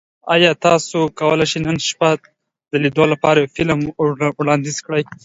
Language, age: Pashto, 19-29